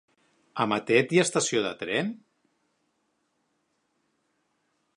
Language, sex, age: Catalan, male, 50-59